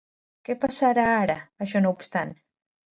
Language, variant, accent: Catalan, Central, central